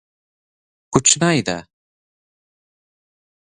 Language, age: Pashto, 30-39